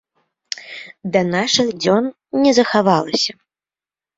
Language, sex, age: Belarusian, female, 19-29